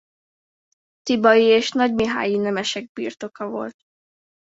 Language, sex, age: Hungarian, female, under 19